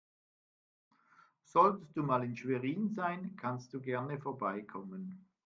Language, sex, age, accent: German, male, 50-59, Schweizerdeutsch